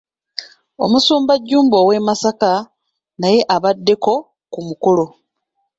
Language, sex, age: Ganda, female, 30-39